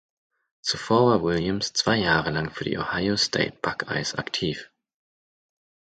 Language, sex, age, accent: German, male, 19-29, Deutschland Deutsch; Hochdeutsch